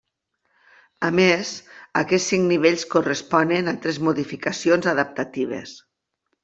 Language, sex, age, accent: Catalan, female, 60-69, valencià